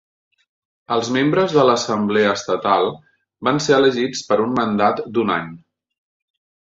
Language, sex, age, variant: Catalan, male, 40-49, Central